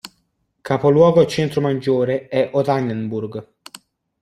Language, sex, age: Italian, male, under 19